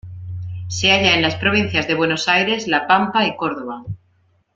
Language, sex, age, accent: Spanish, female, 30-39, España: Centro-Sur peninsular (Madrid, Toledo, Castilla-La Mancha)